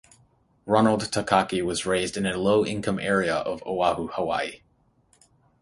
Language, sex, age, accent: English, male, 30-39, United States English; Canadian English